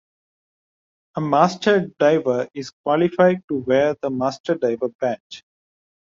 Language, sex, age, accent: English, male, 19-29, India and South Asia (India, Pakistan, Sri Lanka)